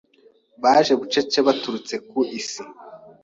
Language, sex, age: Kinyarwanda, male, 19-29